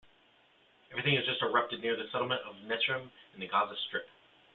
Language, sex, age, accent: English, male, 19-29, United States English